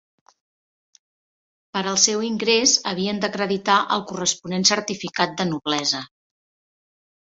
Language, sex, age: Catalan, female, 50-59